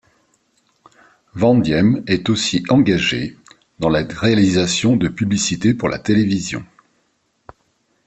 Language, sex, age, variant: French, male, 50-59, Français de métropole